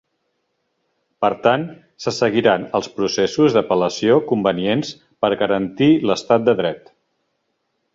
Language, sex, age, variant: Catalan, male, 50-59, Central